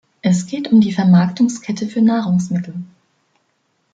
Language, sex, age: German, female, 19-29